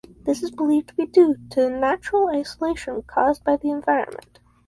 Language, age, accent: English, under 19, Canadian English